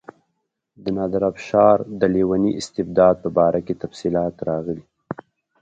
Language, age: Pashto, 19-29